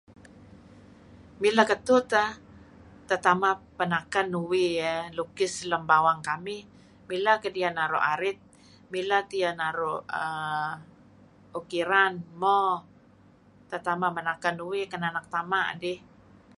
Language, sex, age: Kelabit, female, 60-69